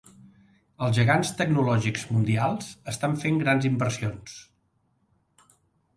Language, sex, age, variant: Catalan, male, 60-69, Central